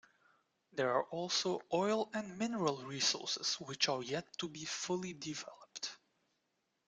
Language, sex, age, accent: English, male, 19-29, United States English